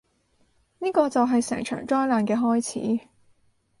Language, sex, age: Cantonese, female, 19-29